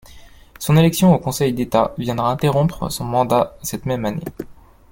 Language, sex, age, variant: French, male, 19-29, Français de métropole